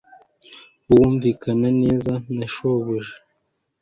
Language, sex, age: Kinyarwanda, male, 19-29